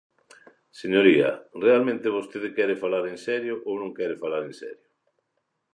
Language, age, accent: Galician, 60-69, Normativo (estándar)